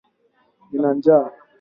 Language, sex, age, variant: Swahili, male, 19-29, Kiswahili cha Bara ya Kenya